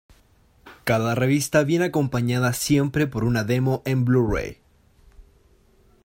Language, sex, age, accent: Spanish, male, 19-29, Chileno: Chile, Cuyo